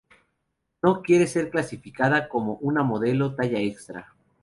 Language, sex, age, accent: Spanish, male, 19-29, México